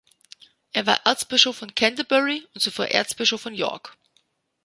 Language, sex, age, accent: German, female, 30-39, Deutschland Deutsch